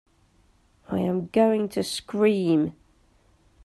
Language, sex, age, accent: English, female, 30-39, England English